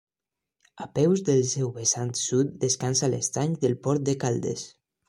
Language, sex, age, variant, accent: Catalan, male, 19-29, Valencià central, valencià